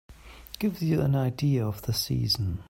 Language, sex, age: English, male, 30-39